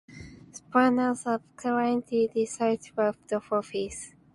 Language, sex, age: English, female, under 19